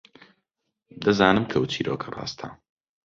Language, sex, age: Central Kurdish, male, under 19